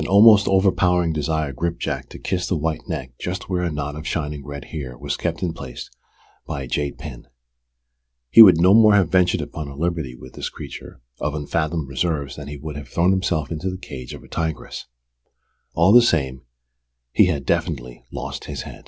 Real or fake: real